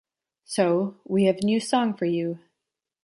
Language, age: English, under 19